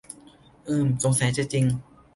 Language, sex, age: Thai, male, 19-29